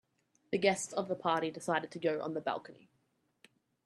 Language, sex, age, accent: English, female, 19-29, Australian English